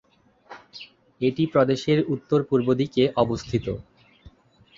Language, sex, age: Bengali, male, under 19